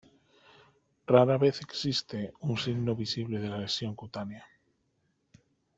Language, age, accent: Spanish, 40-49, España: Centro-Sur peninsular (Madrid, Toledo, Castilla-La Mancha)